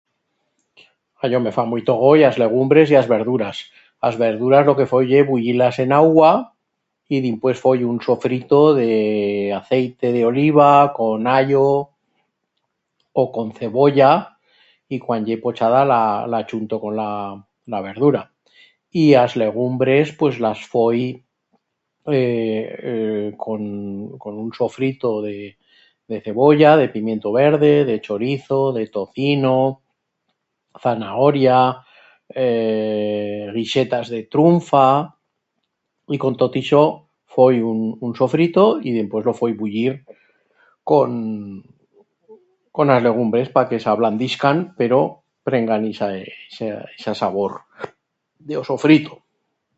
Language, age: Aragonese, 60-69